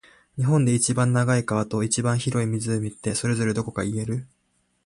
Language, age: Japanese, 19-29